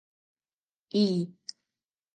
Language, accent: Spanish, México